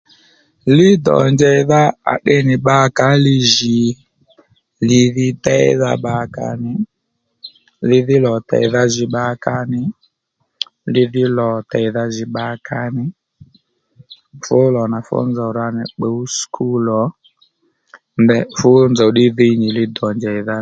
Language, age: Lendu, 40-49